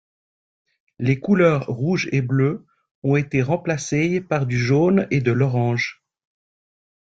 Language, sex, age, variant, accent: French, male, 40-49, Français d'Europe, Français de Suisse